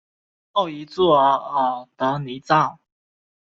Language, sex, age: Chinese, male, 19-29